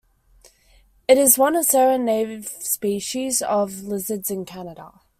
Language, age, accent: English, under 19, Australian English